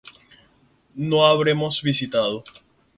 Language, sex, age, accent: Spanish, male, 19-29, Caribe: Cuba, Venezuela, Puerto Rico, República Dominicana, Panamá, Colombia caribeña, México caribeño, Costa del golfo de México